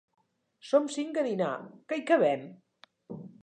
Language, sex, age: Catalan, female, 60-69